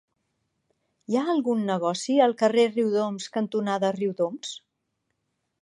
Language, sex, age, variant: Catalan, female, 40-49, Central